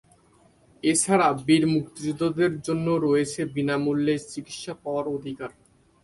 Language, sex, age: Bengali, male, 19-29